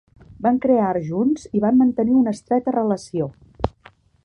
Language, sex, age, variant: Catalan, female, 50-59, Central